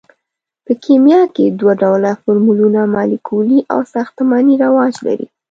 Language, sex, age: Pashto, female, 19-29